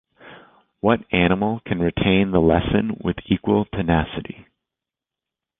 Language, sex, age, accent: English, male, 30-39, United States English